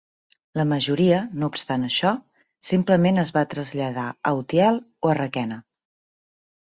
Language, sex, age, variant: Catalan, female, 30-39, Central